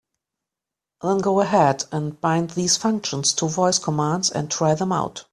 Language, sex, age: English, female, 50-59